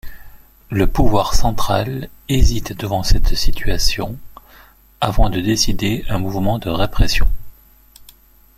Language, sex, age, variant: French, male, 50-59, Français de métropole